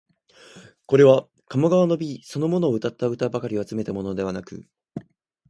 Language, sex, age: Japanese, male, under 19